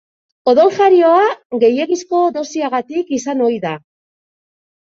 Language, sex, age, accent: Basque, female, 50-59, Mendebalekoa (Araba, Bizkaia, Gipuzkoako mendebaleko herri batzuk)